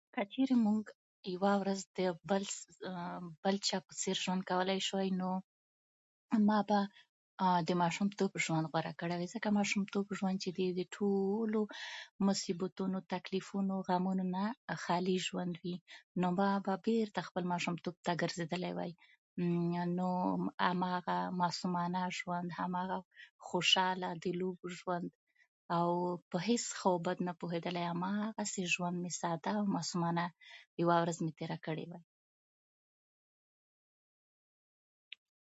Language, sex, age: Pashto, female, 30-39